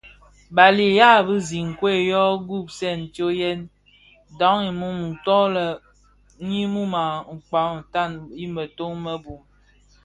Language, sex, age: Bafia, female, 30-39